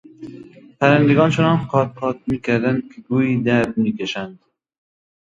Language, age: Persian, 19-29